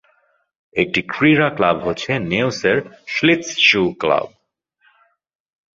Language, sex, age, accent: Bengali, male, 30-39, চলিত